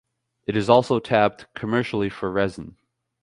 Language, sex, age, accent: English, male, 19-29, United States English